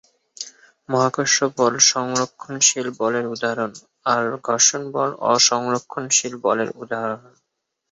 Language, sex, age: Bengali, male, 19-29